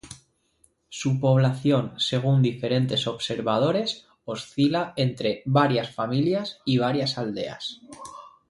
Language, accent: Spanish, España: Centro-Sur peninsular (Madrid, Toledo, Castilla-La Mancha)